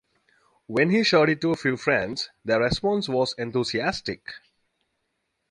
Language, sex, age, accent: English, male, 19-29, United States English